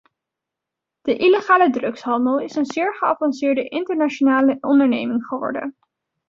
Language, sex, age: Dutch, female, 19-29